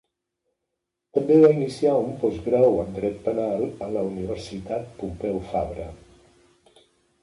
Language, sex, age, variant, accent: Catalan, male, 60-69, Central, Català central